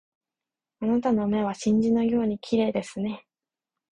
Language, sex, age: Japanese, female, 19-29